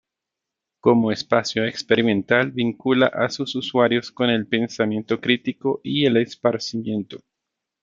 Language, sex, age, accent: Spanish, male, 30-39, Caribe: Cuba, Venezuela, Puerto Rico, República Dominicana, Panamá, Colombia caribeña, México caribeño, Costa del golfo de México